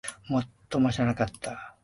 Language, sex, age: Japanese, male, 30-39